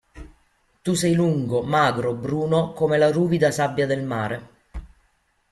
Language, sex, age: Italian, female, 40-49